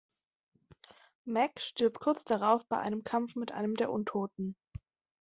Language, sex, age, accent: German, female, 19-29, Deutschland Deutsch